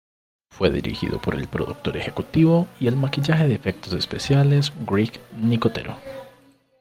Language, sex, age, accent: Spanish, male, 19-29, Andino-Pacífico: Colombia, Perú, Ecuador, oeste de Bolivia y Venezuela andina